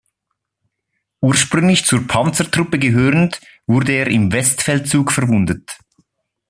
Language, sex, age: German, male, 30-39